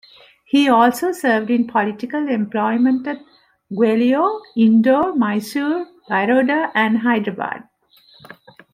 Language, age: English, 50-59